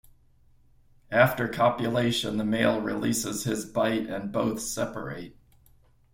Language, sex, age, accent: English, male, 50-59, United States English